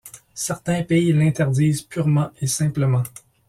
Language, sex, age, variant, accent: French, male, 40-49, Français d'Amérique du Nord, Français du Canada